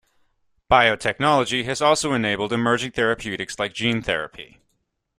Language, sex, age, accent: English, male, 19-29, Canadian English